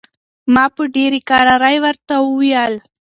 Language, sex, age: Pashto, female, under 19